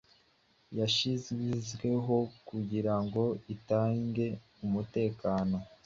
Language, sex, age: Kinyarwanda, male, 19-29